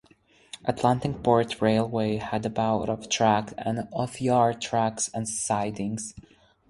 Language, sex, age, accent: English, male, 19-29, United States English